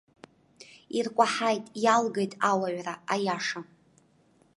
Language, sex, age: Abkhazian, female, under 19